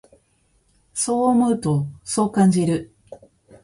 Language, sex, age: Japanese, female, 50-59